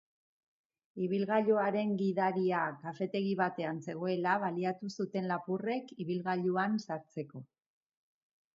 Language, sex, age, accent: Basque, female, 50-59, Mendebalekoa (Araba, Bizkaia, Gipuzkoako mendebaleko herri batzuk)